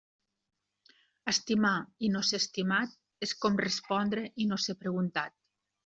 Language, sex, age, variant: Catalan, female, 50-59, Nord-Occidental